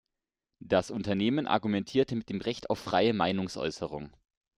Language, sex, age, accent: German, male, 19-29, Deutschland Deutsch